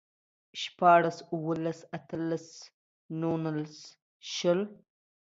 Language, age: Pashto, 19-29